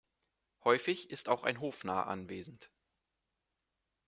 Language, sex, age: German, male, 19-29